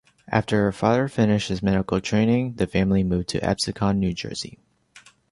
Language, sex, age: English, male, 19-29